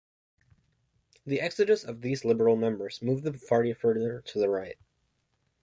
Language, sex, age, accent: English, male, under 19, United States English